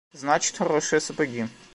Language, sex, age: Russian, male, 19-29